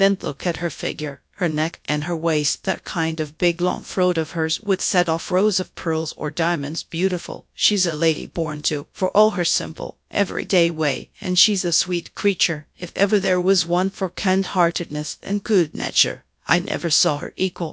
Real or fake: fake